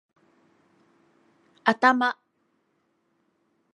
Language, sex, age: Japanese, female, 50-59